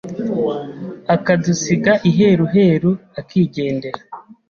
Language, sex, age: Kinyarwanda, male, 30-39